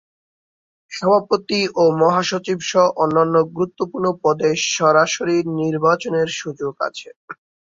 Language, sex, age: Bengali, male, under 19